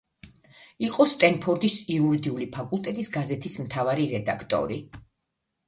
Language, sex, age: Georgian, female, 50-59